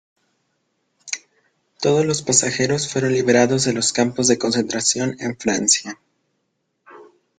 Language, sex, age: Spanish, male, under 19